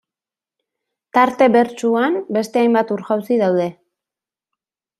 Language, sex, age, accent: Basque, female, 30-39, Erdialdekoa edo Nafarra (Gipuzkoa, Nafarroa)